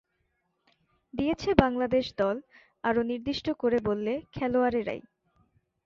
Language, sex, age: Bengali, female, 19-29